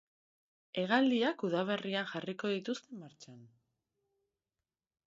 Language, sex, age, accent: Basque, female, 30-39, Erdialdekoa edo Nafarra (Gipuzkoa, Nafarroa)